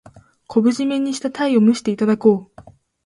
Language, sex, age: Japanese, female, 19-29